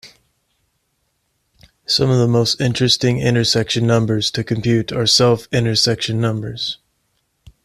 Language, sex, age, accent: English, male, 19-29, England English